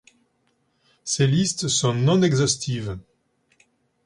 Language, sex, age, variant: French, male, 40-49, Français de métropole